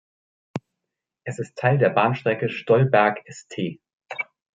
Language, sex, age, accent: German, male, 40-49, Deutschland Deutsch